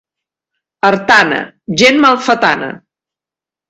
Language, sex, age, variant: Catalan, female, 50-59, Central